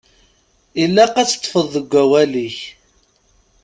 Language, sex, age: Kabyle, male, 30-39